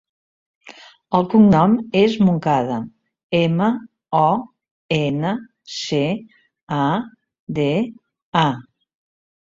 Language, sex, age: Catalan, female, 70-79